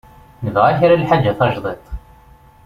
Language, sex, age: Kabyle, male, 19-29